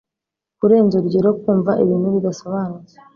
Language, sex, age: Kinyarwanda, female, 19-29